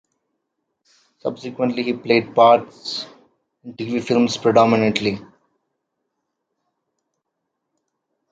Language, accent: English, India and South Asia (India, Pakistan, Sri Lanka)